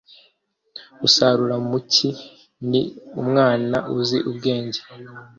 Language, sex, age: Kinyarwanda, male, 19-29